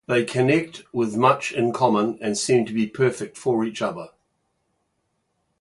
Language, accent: English, England English; New Zealand English